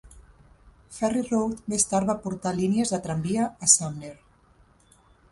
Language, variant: Catalan, Central